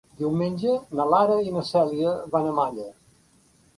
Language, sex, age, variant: Catalan, male, 60-69, Central